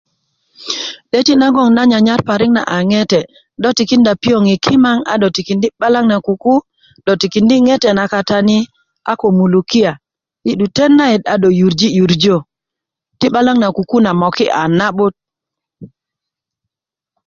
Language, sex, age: Kuku, female, 40-49